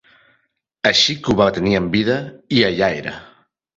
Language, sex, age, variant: Catalan, male, 30-39, Central